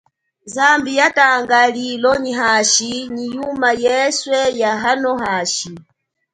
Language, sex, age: Chokwe, female, 30-39